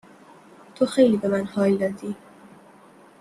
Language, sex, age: Persian, female, 19-29